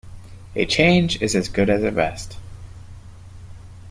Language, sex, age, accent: English, male, 30-39, United States English